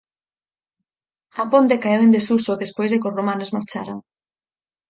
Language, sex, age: Galician, female, 19-29